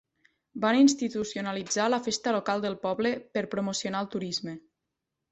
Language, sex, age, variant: Catalan, female, 19-29, Nord-Occidental